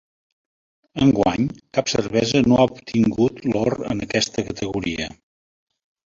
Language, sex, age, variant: Catalan, male, 60-69, Septentrional